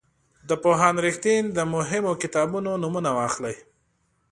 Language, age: Pashto, 30-39